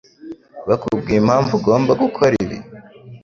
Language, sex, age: Kinyarwanda, male, under 19